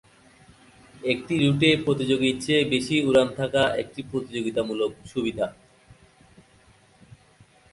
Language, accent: Bengali, Native